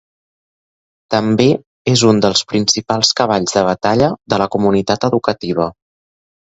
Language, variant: Catalan, Central